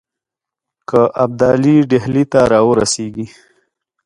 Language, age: Pashto, 30-39